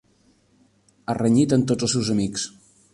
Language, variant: Catalan, Central